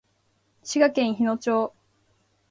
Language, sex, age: Japanese, female, 19-29